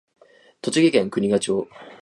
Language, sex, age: Japanese, male, 19-29